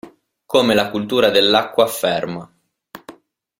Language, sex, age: Italian, male, 19-29